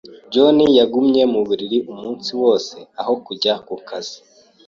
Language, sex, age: Kinyarwanda, male, 19-29